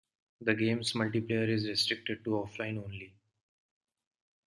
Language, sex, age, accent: English, male, 19-29, India and South Asia (India, Pakistan, Sri Lanka)